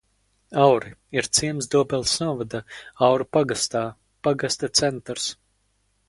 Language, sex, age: Latvian, male, under 19